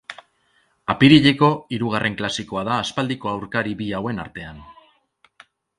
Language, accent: Basque, Erdialdekoa edo Nafarra (Gipuzkoa, Nafarroa)